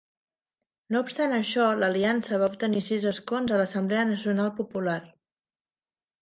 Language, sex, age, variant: Catalan, female, 30-39, Central